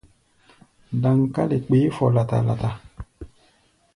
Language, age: Gbaya, 30-39